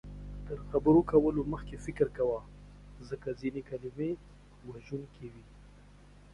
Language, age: Pashto, 40-49